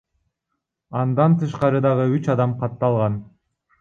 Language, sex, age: Kyrgyz, male, under 19